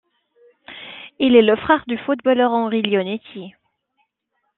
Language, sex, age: French, female, 30-39